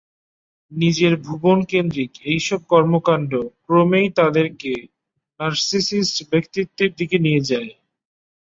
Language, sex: Bengali, male